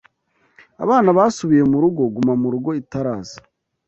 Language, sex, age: Kinyarwanda, male, 19-29